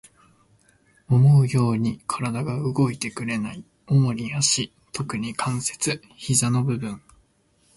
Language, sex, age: Japanese, male, 19-29